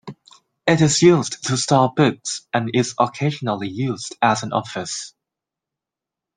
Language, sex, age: English, male, 19-29